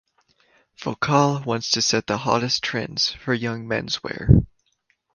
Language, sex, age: English, male, 19-29